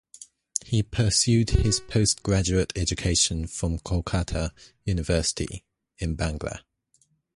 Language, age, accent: English, 19-29, England English